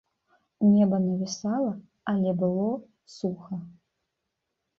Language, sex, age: Belarusian, female, 30-39